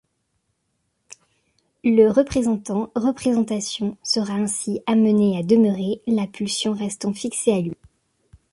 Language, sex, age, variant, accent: French, male, 30-39, Français d'Europe, Français de Suisse